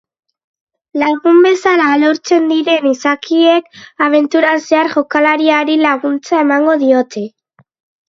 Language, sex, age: Basque, female, under 19